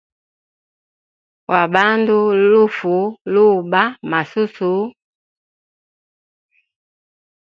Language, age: Hemba, 19-29